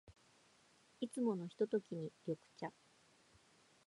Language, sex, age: Japanese, female, 50-59